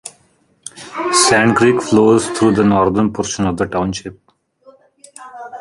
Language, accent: English, India and South Asia (India, Pakistan, Sri Lanka)